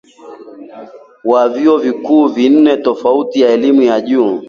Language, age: Swahili, 30-39